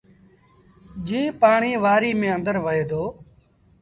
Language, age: Sindhi Bhil, 40-49